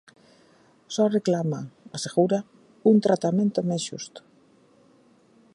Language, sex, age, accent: Galician, female, 50-59, Central (gheada)